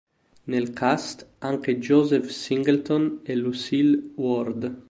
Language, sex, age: Italian, male, 19-29